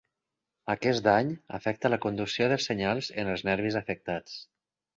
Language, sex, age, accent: Catalan, male, 40-49, valencià